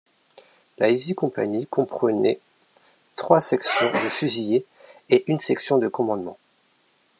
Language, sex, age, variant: French, male, 40-49, Français de métropole